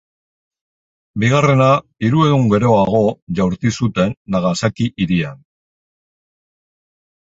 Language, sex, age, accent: Basque, male, 50-59, Mendebalekoa (Araba, Bizkaia, Gipuzkoako mendebaleko herri batzuk)